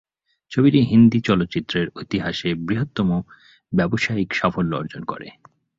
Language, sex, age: Bengali, male, 40-49